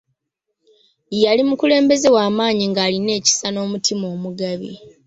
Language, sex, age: Ganda, female, 30-39